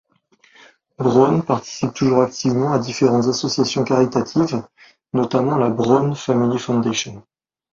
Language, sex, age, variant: French, male, 30-39, Français de métropole